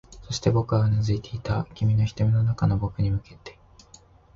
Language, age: Japanese, 19-29